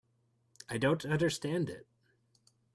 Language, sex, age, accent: English, male, 19-29, United States English